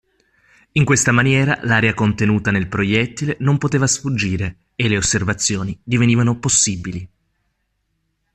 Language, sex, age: Italian, male, 30-39